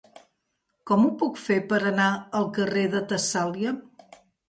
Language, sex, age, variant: Catalan, female, 60-69, Central